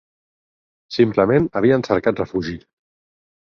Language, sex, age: Catalan, male, 40-49